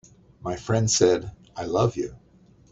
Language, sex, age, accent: English, male, 70-79, United States English